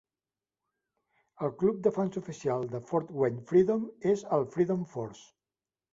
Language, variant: Catalan, Central